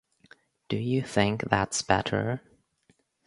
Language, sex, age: English, female, under 19